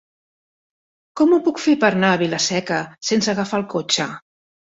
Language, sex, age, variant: Catalan, female, 60-69, Central